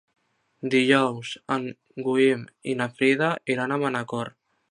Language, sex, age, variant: Catalan, male, 19-29, Central